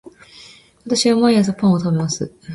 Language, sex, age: Japanese, female, 19-29